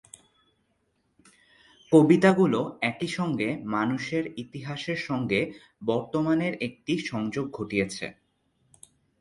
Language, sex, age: Bengali, male, 19-29